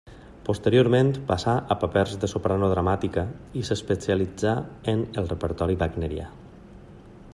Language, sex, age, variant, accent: Catalan, male, 30-39, Valencià meridional, valencià